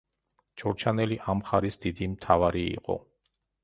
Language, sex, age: Georgian, male, 50-59